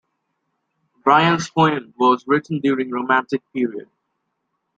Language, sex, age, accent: English, male, 19-29, United States English